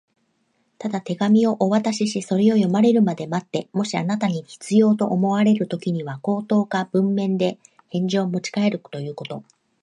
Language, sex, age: Japanese, female, 50-59